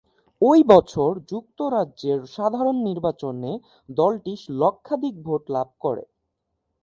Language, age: Bengali, 19-29